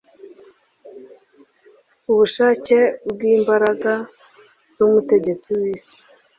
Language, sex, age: Kinyarwanda, female, 30-39